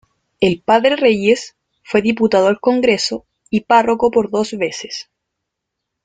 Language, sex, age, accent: Spanish, female, 19-29, Chileno: Chile, Cuyo